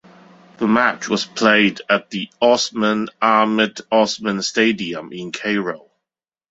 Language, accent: English, Hong Kong English